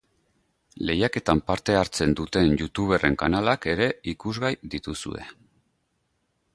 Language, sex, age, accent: Basque, male, 40-49, Mendebalekoa (Araba, Bizkaia, Gipuzkoako mendebaleko herri batzuk)